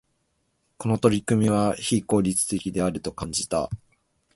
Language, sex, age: Japanese, male, 19-29